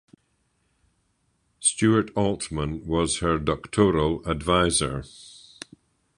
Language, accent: English, Scottish English